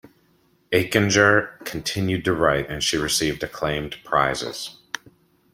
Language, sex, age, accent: English, male, 40-49, United States English